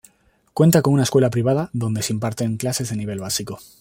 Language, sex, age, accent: Spanish, male, 19-29, España: Centro-Sur peninsular (Madrid, Toledo, Castilla-La Mancha)